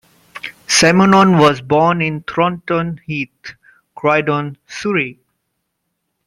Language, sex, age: English, male, 30-39